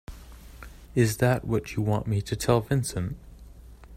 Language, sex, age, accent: English, male, 19-29, Canadian English